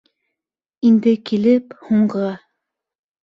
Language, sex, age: Bashkir, female, 19-29